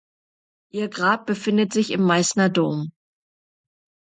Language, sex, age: German, female, under 19